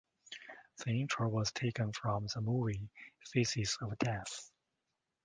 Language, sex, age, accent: English, male, 30-39, United States English